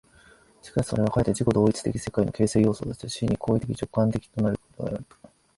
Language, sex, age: Japanese, male, 19-29